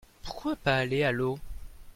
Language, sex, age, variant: French, male, under 19, Français de métropole